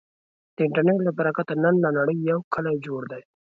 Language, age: Pashto, 19-29